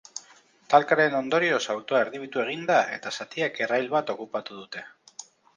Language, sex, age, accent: Basque, male, 30-39, Mendebalekoa (Araba, Bizkaia, Gipuzkoako mendebaleko herri batzuk)